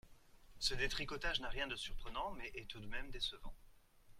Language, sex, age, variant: French, male, 30-39, Français de métropole